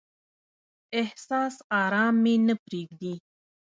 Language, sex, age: Pashto, female, 30-39